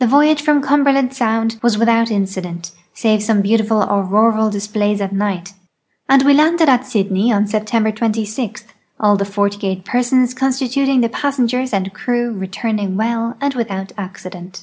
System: none